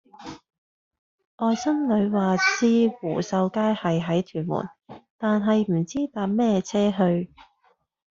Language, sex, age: Cantonese, female, 19-29